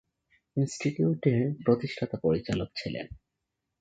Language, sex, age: Bengali, male, 19-29